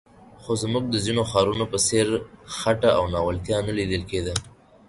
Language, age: Pashto, 19-29